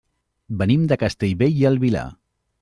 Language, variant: Catalan, Central